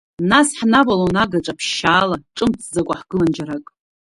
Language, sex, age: Abkhazian, female, 40-49